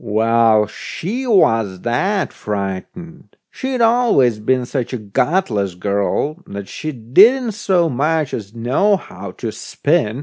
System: none